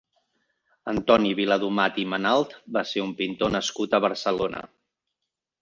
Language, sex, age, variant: Catalan, male, 50-59, Central